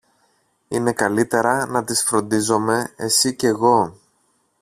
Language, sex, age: Greek, male, 30-39